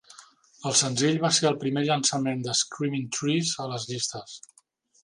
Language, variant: Catalan, Central